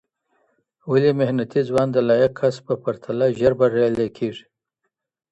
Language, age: Pashto, 50-59